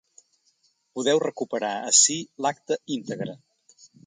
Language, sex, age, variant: Catalan, male, 60-69, Central